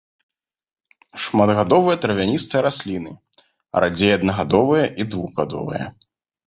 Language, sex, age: Belarusian, male, 30-39